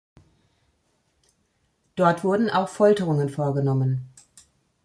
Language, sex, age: German, female, 40-49